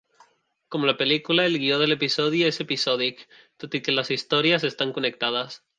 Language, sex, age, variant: Catalan, male, 19-29, Central